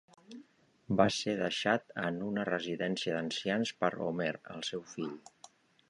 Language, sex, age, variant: Catalan, male, 50-59, Central